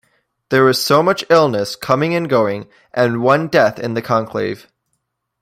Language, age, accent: English, under 19, Canadian English